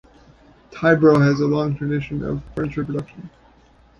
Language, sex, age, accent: English, male, 40-49, Canadian English